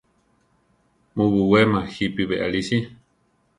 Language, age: Central Tarahumara, 30-39